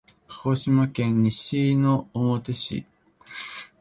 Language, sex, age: Japanese, male, 19-29